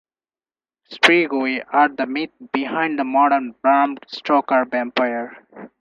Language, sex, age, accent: English, male, 19-29, India and South Asia (India, Pakistan, Sri Lanka)